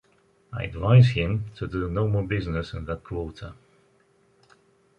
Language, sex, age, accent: English, male, 40-49, England English